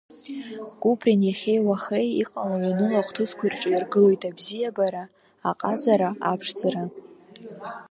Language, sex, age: Abkhazian, female, under 19